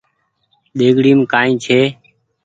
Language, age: Goaria, 30-39